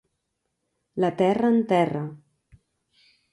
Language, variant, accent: Catalan, Central, central